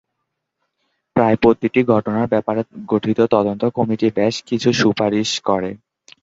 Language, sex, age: Bengali, male, 19-29